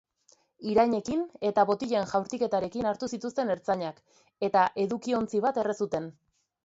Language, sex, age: Basque, female, 30-39